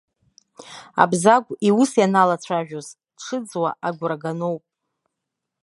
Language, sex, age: Abkhazian, female, 40-49